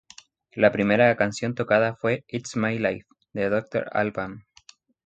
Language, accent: Spanish, Chileno: Chile, Cuyo